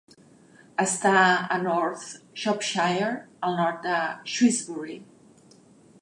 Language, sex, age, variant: Catalan, female, 50-59, Central